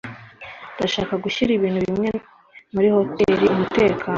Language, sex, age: Kinyarwanda, female, 19-29